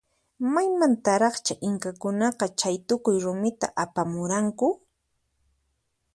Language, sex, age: Puno Quechua, female, 19-29